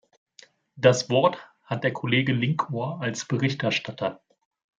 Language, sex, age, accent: German, male, 19-29, Deutschland Deutsch